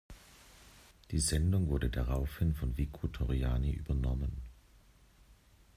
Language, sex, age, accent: German, male, 19-29, Deutschland Deutsch